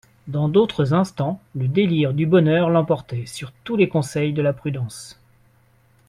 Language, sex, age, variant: French, male, 40-49, Français de métropole